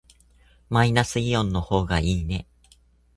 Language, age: Japanese, 19-29